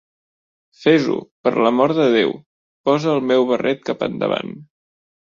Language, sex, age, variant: Catalan, male, 19-29, Central